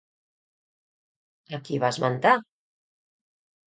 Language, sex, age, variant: Catalan, female, 50-59, Central